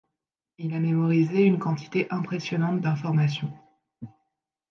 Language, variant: French, Français de métropole